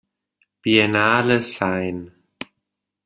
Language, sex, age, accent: German, male, 19-29, Deutschland Deutsch